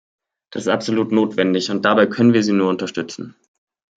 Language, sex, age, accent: German, male, 19-29, Deutschland Deutsch